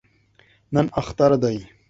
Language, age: Pashto, 30-39